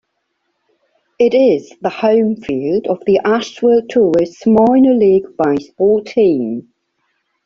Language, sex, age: English, female, 40-49